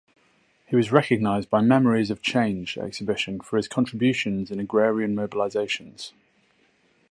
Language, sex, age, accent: English, male, 30-39, England English